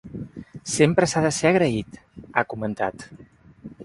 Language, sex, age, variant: Catalan, male, 30-39, Central